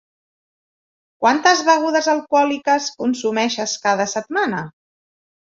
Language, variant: Catalan, Central